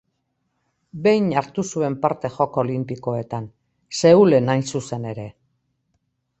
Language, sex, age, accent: Basque, female, 60-69, Mendebalekoa (Araba, Bizkaia, Gipuzkoako mendebaleko herri batzuk)